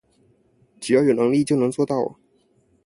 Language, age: Chinese, under 19